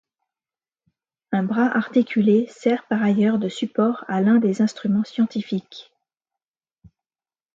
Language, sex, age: French, female, 50-59